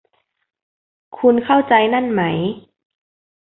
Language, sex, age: Thai, female, 19-29